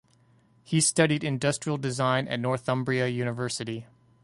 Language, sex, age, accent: English, male, 30-39, United States English